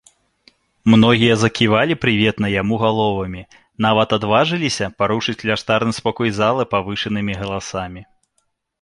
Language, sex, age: Belarusian, male, 30-39